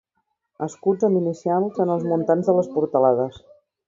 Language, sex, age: Catalan, female, 30-39